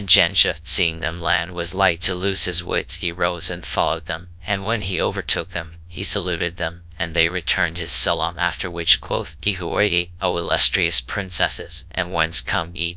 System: TTS, GradTTS